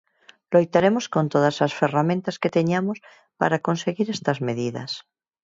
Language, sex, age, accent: Galician, female, 40-49, Normativo (estándar)